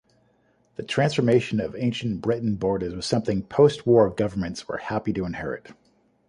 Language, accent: English, United States English